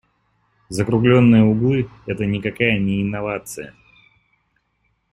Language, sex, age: Russian, male, 19-29